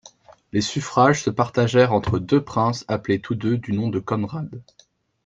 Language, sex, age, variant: French, male, 19-29, Français de métropole